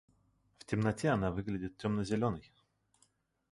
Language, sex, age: Russian, male, 30-39